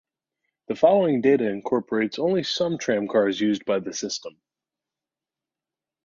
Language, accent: English, United States English